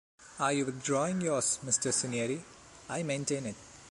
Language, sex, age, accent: English, male, under 19, India and South Asia (India, Pakistan, Sri Lanka)